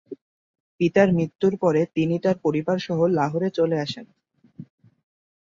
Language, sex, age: Bengali, male, 19-29